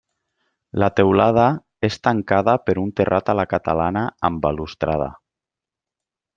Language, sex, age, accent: Catalan, male, 30-39, valencià